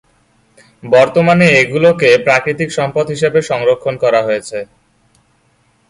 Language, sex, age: Bengali, male, 19-29